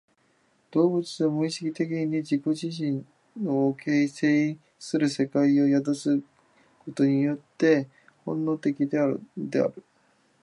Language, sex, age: Japanese, male, 19-29